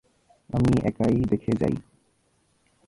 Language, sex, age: Bengali, male, 19-29